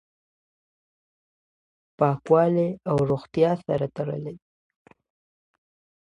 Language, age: Pashto, under 19